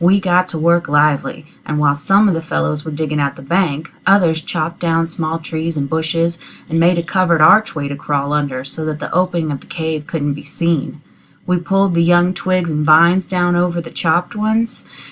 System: none